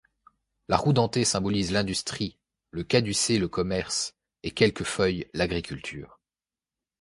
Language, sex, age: French, male, 19-29